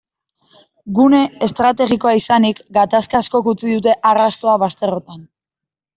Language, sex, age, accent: Basque, female, 19-29, Mendebalekoa (Araba, Bizkaia, Gipuzkoako mendebaleko herri batzuk)